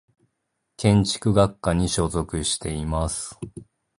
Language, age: Japanese, 30-39